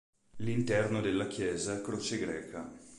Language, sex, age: Italian, male, 30-39